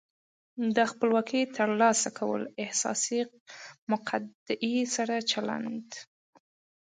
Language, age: Pashto, 19-29